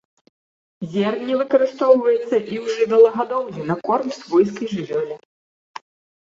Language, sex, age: Belarusian, female, 19-29